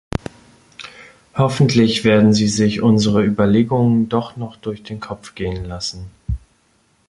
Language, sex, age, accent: German, male, 30-39, Deutschland Deutsch